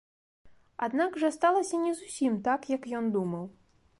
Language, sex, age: Belarusian, female, 19-29